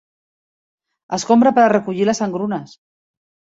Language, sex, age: Catalan, female, 50-59